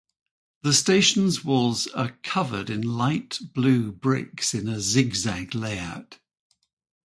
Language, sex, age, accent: English, male, 60-69, England English